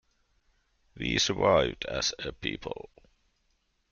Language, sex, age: English, male, 40-49